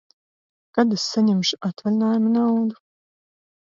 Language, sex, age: Latvian, female, 40-49